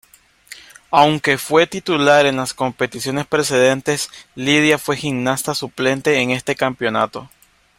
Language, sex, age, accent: Spanish, male, 19-29, América central